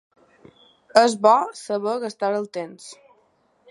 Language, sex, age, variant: Catalan, female, under 19, Balear